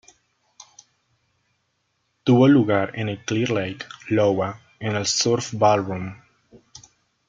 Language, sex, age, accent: Spanish, male, 19-29, Andino-Pacífico: Colombia, Perú, Ecuador, oeste de Bolivia y Venezuela andina